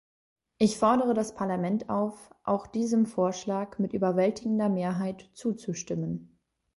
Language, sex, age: German, female, 19-29